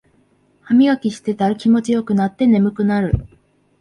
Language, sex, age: Japanese, female, 19-29